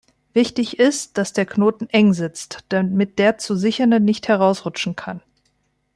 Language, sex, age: German, female, 30-39